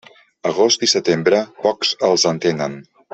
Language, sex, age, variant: Catalan, male, 50-59, Central